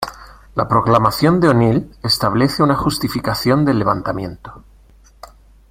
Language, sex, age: Spanish, male, 40-49